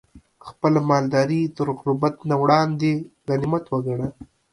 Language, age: Pashto, 19-29